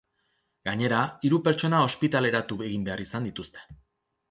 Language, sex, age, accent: Basque, male, 30-39, Erdialdekoa edo Nafarra (Gipuzkoa, Nafarroa)